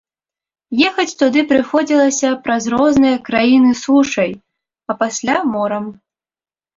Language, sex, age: Belarusian, female, 19-29